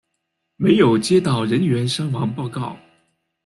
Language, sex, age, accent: Chinese, male, 30-39, 出生地：北京市